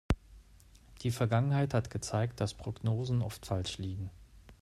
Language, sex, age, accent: German, male, 40-49, Deutschland Deutsch